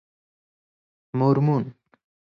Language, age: Persian, 19-29